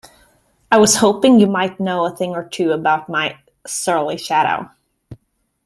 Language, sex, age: English, female, 30-39